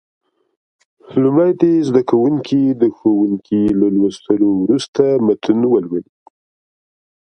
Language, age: Pashto, 19-29